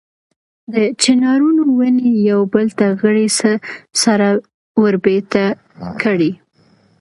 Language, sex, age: Pashto, female, 19-29